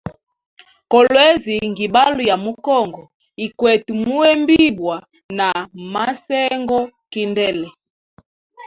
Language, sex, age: Hemba, female, 19-29